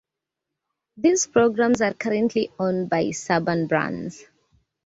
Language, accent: English, England English